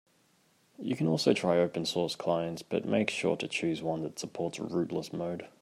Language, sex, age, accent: English, male, 19-29, Australian English